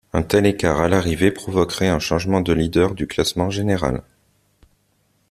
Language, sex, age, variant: French, male, 30-39, Français de métropole